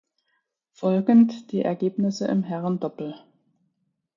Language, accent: German, Deutschland Deutsch